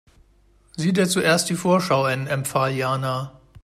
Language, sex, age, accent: German, male, 50-59, Deutschland Deutsch